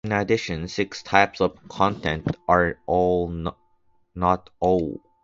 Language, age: English, 19-29